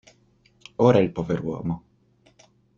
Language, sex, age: Italian, male, 19-29